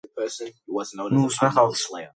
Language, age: Georgian, under 19